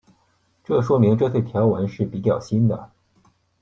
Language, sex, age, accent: Chinese, male, 40-49, 出生地：山东省